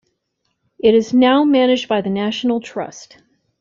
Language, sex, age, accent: English, female, 50-59, United States English